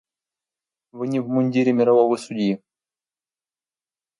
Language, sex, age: Russian, male, 19-29